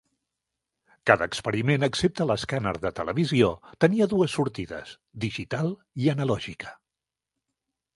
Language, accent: Catalan, Empordanès